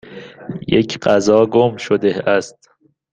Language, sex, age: Persian, male, 19-29